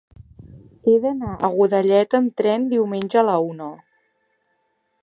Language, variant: Catalan, Central